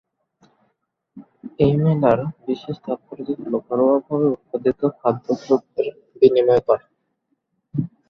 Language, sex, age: Bengali, male, 19-29